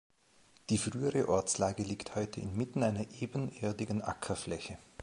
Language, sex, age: German, male, 40-49